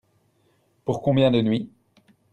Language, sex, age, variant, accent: French, male, 30-39, Français d'Europe, Français de Belgique